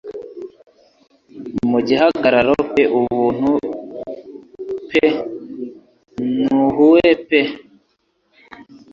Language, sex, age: Kinyarwanda, male, 19-29